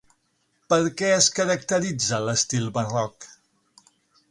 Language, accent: Catalan, central; septentrional